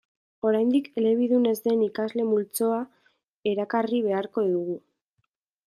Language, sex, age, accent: Basque, female, 19-29, Mendebalekoa (Araba, Bizkaia, Gipuzkoako mendebaleko herri batzuk)